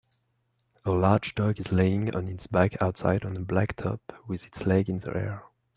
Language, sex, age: English, male, 19-29